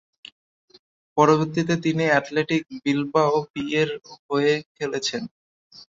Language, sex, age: Bengali, male, 19-29